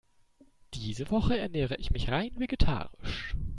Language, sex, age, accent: German, male, 19-29, Deutschland Deutsch